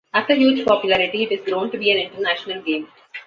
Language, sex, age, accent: English, female, 19-29, India and South Asia (India, Pakistan, Sri Lanka)